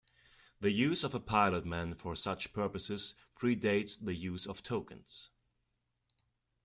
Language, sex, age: English, male, 30-39